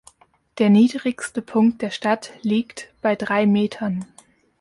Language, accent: German, Deutschland Deutsch